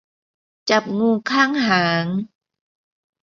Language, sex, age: Thai, female, 50-59